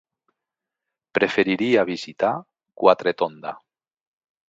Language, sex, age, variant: Catalan, male, 40-49, Central